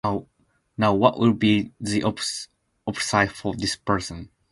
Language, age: English, 19-29